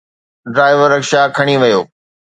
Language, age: Sindhi, 40-49